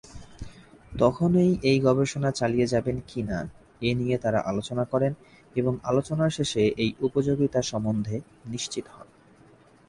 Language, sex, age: Bengali, male, 19-29